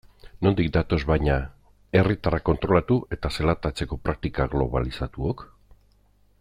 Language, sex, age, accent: Basque, male, 50-59, Erdialdekoa edo Nafarra (Gipuzkoa, Nafarroa)